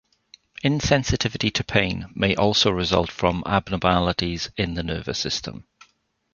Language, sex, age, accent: English, male, 40-49, Welsh English